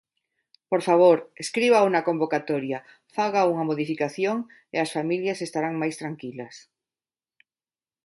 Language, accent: Galician, Neofalante